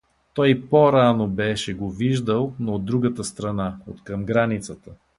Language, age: Bulgarian, 60-69